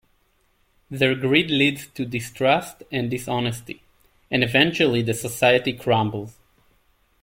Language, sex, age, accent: English, male, 30-39, United States English